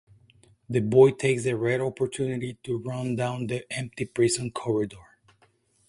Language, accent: English, United States English